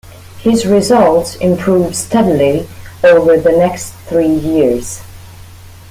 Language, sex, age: English, female, 30-39